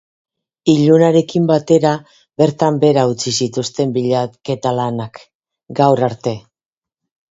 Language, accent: Basque, Mendebalekoa (Araba, Bizkaia, Gipuzkoako mendebaleko herri batzuk)